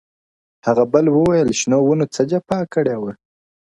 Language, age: Pashto, 19-29